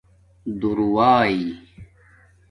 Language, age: Domaaki, 40-49